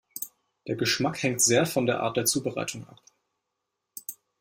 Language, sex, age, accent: German, male, 19-29, Deutschland Deutsch